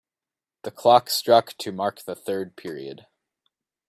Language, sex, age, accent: English, male, 19-29, United States English